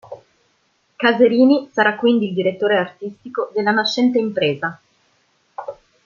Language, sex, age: Italian, female, 19-29